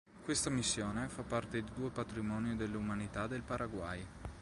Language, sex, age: Italian, male, 30-39